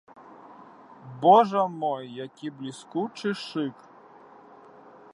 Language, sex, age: Belarusian, male, 19-29